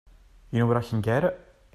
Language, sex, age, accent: English, male, 19-29, Scottish English